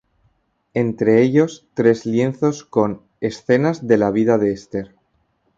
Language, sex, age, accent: Spanish, male, 19-29, España: Centro-Sur peninsular (Madrid, Toledo, Castilla-La Mancha)